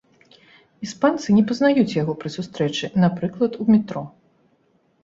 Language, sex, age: Belarusian, female, 30-39